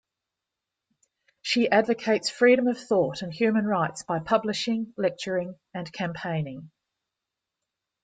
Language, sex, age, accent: English, female, 50-59, Australian English